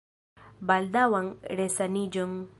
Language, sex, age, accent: Esperanto, female, under 19, Internacia